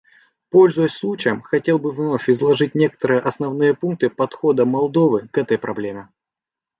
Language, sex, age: Russian, male, 19-29